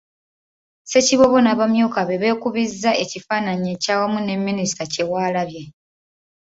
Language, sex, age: Ganda, female, 19-29